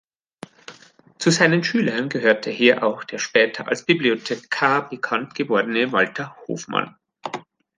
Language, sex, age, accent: German, male, 50-59, Deutschland Deutsch